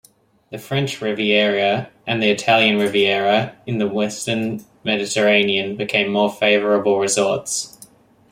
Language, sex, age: English, male, 19-29